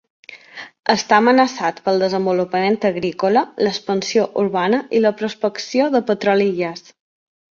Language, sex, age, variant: Catalan, female, 30-39, Balear